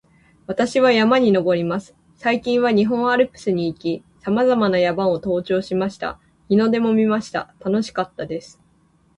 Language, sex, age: Japanese, female, 19-29